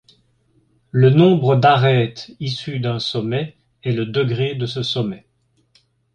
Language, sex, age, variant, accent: French, male, 50-59, Français d'Europe, Français de Belgique